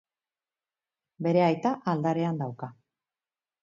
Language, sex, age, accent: Basque, female, 50-59, Mendebalekoa (Araba, Bizkaia, Gipuzkoako mendebaleko herri batzuk)